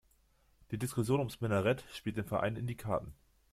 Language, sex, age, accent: German, male, 19-29, Deutschland Deutsch